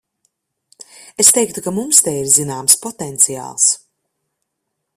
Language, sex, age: Latvian, female, 30-39